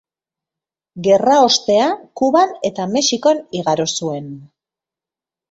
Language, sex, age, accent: Basque, female, 50-59, Mendebalekoa (Araba, Bizkaia, Gipuzkoako mendebaleko herri batzuk)